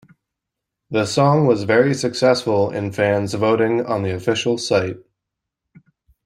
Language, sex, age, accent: English, male, 19-29, United States English